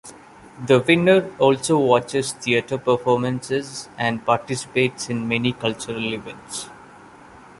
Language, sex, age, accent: English, male, 30-39, India and South Asia (India, Pakistan, Sri Lanka)